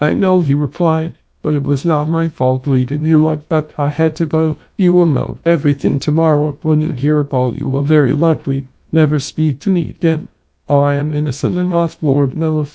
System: TTS, GlowTTS